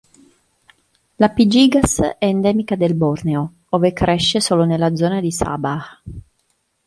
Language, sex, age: Italian, female, 30-39